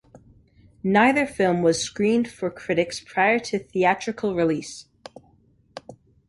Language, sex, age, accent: English, male, under 19, United States English